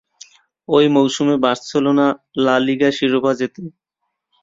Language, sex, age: Bengali, male, 19-29